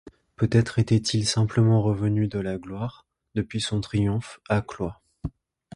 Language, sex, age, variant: French, male, 19-29, Français de métropole